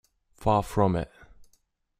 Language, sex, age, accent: English, male, 30-39, United States English